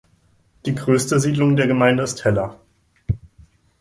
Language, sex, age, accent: German, male, 19-29, Deutschland Deutsch